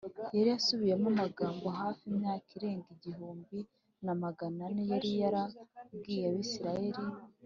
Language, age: Kinyarwanda, 19-29